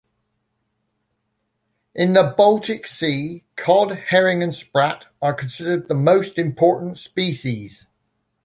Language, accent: English, England English